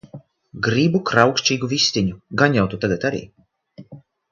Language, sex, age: Latvian, female, 40-49